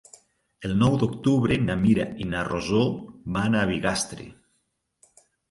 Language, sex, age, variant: Catalan, male, 40-49, Nord-Occidental